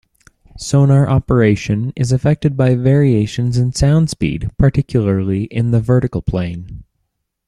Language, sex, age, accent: English, male, 19-29, United States English